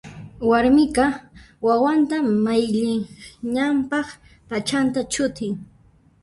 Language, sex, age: Puno Quechua, female, 19-29